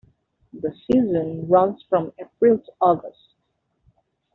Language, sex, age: English, male, 19-29